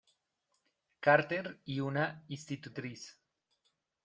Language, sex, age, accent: Spanish, male, 30-39, Andino-Pacífico: Colombia, Perú, Ecuador, oeste de Bolivia y Venezuela andina